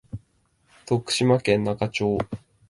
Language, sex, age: Japanese, male, 19-29